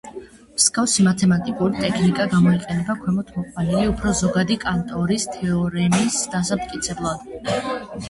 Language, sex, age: Georgian, female, under 19